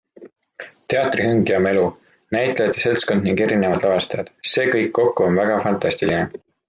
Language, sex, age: Estonian, male, 19-29